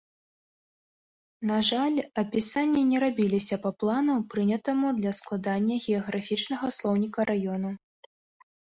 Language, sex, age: Belarusian, female, 19-29